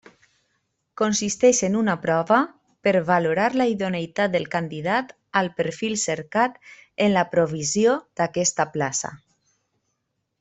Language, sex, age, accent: Catalan, female, 30-39, valencià